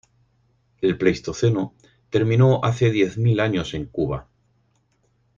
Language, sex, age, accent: Spanish, male, 50-59, España: Norte peninsular (Asturias, Castilla y León, Cantabria, País Vasco, Navarra, Aragón, La Rioja, Guadalajara, Cuenca)